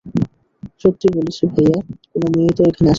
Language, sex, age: Bengali, male, 19-29